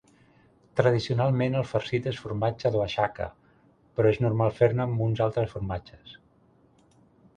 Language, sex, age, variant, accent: Catalan, male, 40-49, Central, central